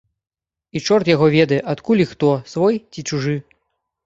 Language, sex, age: Belarusian, male, 19-29